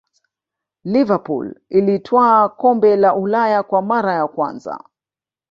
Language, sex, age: Swahili, female, 50-59